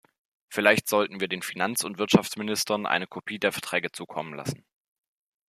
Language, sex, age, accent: German, male, 19-29, Deutschland Deutsch